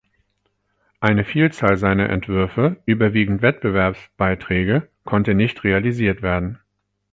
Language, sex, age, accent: German, male, 40-49, Deutschland Deutsch